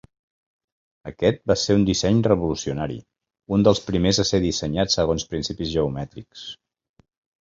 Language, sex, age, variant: Catalan, male, 50-59, Central